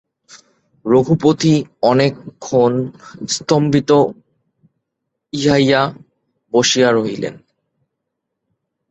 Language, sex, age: Bengali, male, 19-29